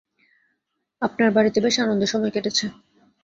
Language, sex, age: Bengali, female, 19-29